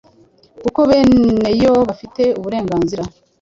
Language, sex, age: Kinyarwanda, female, 50-59